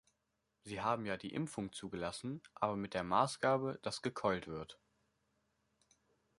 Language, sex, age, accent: German, male, under 19, Deutschland Deutsch